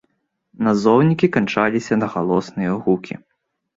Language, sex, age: Belarusian, male, under 19